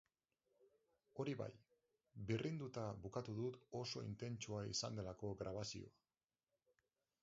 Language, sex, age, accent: Basque, male, 40-49, Mendebalekoa (Araba, Bizkaia, Gipuzkoako mendebaleko herri batzuk)